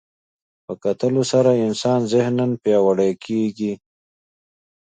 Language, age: Pashto, 30-39